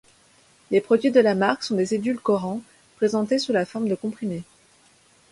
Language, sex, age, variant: French, female, 19-29, Français de métropole